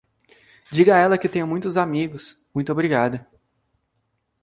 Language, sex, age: Portuguese, male, 19-29